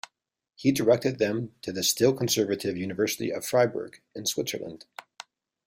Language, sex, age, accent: English, male, 30-39, United States English